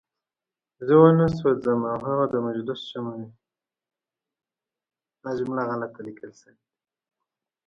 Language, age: Pashto, 19-29